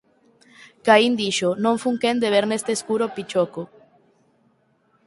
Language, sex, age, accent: Galician, female, 19-29, Central (sen gheada)